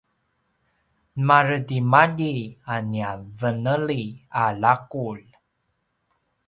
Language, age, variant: Paiwan, 30-39, pinayuanan a kinaikacedasan (東排灣語)